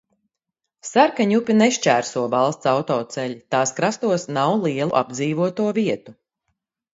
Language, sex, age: Latvian, female, 40-49